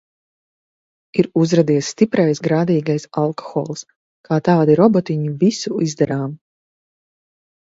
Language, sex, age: Latvian, female, 30-39